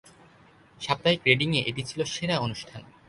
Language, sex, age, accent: Bengali, male, under 19, Bangladeshi